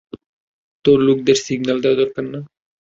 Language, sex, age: Bengali, male, 19-29